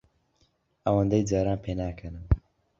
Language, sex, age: Central Kurdish, male, 19-29